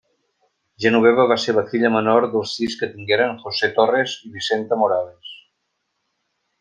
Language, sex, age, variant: Catalan, male, 50-59, Central